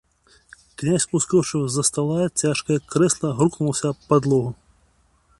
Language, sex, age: Belarusian, male, 40-49